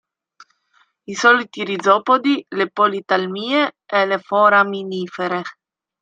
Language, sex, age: Italian, female, 19-29